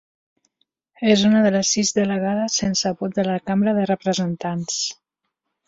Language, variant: Catalan, Central